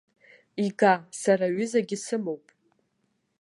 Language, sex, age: Abkhazian, female, 19-29